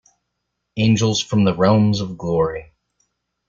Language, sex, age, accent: English, male, 19-29, United States English